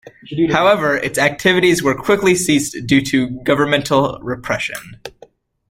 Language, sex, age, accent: English, male, under 19, United States English